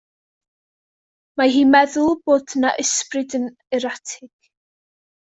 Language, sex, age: Welsh, female, under 19